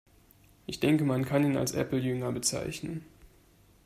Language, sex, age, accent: German, male, 19-29, Deutschland Deutsch